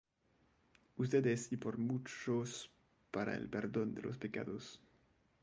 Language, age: Spanish, 19-29